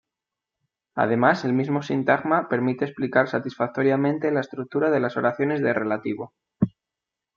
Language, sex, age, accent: Spanish, male, 19-29, España: Norte peninsular (Asturias, Castilla y León, Cantabria, País Vasco, Navarra, Aragón, La Rioja, Guadalajara, Cuenca)